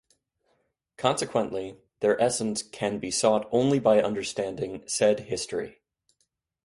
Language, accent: English, United States English